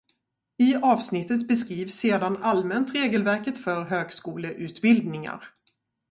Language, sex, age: Swedish, female, 40-49